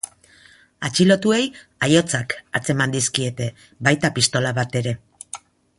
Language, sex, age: Basque, female, 50-59